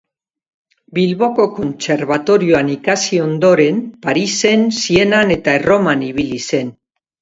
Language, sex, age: Basque, female, 60-69